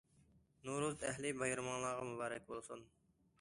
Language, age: Uyghur, 19-29